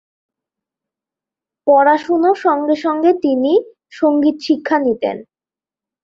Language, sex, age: Bengali, female, 19-29